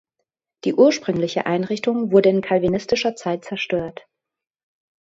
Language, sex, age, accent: German, female, 30-39, Hochdeutsch